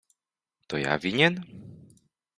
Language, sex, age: Polish, male, 19-29